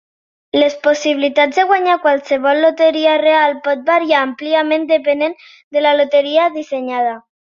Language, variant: Catalan, Central